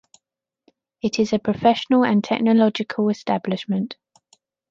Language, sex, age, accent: English, female, 30-39, England English